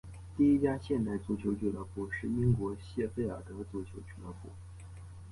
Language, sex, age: Chinese, male, 19-29